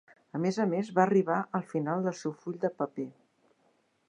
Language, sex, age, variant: Catalan, female, 60-69, Central